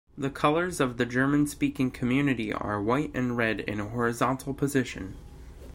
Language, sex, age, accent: English, male, 19-29, United States English